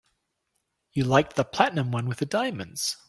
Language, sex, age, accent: English, male, 40-49, New Zealand English